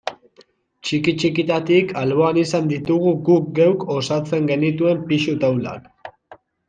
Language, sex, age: Basque, male, under 19